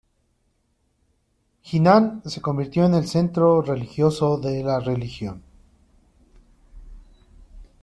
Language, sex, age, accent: Spanish, male, 30-39, México